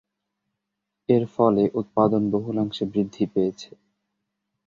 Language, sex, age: Bengali, male, 19-29